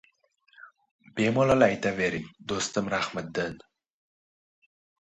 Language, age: Uzbek, 19-29